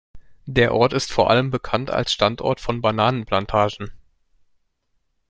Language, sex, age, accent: German, male, 19-29, Deutschland Deutsch